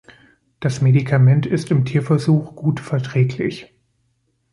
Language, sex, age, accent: German, male, 19-29, Deutschland Deutsch